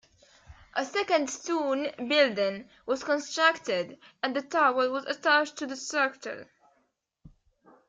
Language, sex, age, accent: English, female, 19-29, United States English